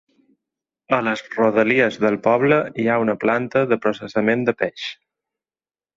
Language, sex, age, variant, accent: Catalan, male, 40-49, Balear, balear